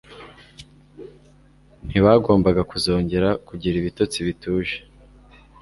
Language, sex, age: Kinyarwanda, male, 19-29